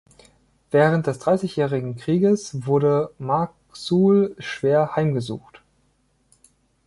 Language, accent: German, Deutschland Deutsch